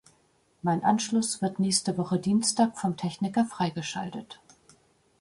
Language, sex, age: German, female, 50-59